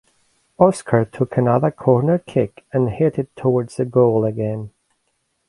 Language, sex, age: English, male, 50-59